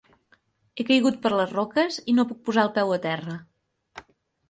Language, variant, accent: Catalan, Central, Girona